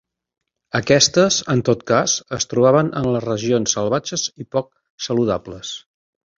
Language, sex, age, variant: Catalan, male, 60-69, Central